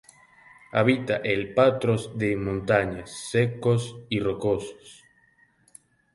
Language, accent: Spanish, Caribe: Cuba, Venezuela, Puerto Rico, República Dominicana, Panamá, Colombia caribeña, México caribeño, Costa del golfo de México